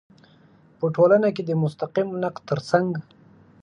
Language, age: Pashto, 30-39